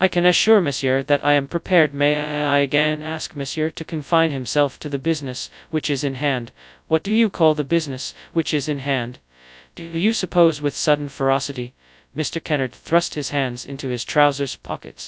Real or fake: fake